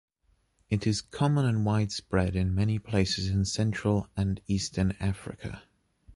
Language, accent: English, England English